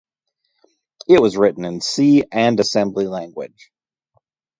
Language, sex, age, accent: English, male, 30-39, United States English